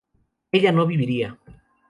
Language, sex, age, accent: Spanish, male, 19-29, México